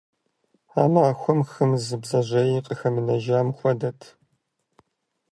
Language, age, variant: Kabardian, 19-29, Адыгэбзэ (Къэбэрдей, Кирил, псоми зэдай)